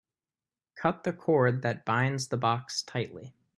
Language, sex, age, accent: English, male, 19-29, United States English